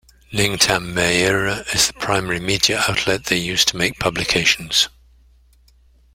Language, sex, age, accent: English, male, 70-79, England English